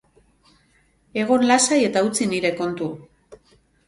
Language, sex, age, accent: Basque, female, 40-49, Mendebalekoa (Araba, Bizkaia, Gipuzkoako mendebaleko herri batzuk)